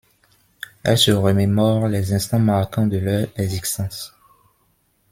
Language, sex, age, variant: French, male, 19-29, Français d'Afrique subsaharienne et des îles africaines